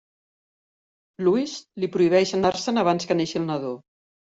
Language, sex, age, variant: Catalan, female, 50-59, Central